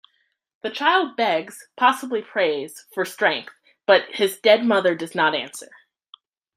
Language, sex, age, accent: English, female, 19-29, United States English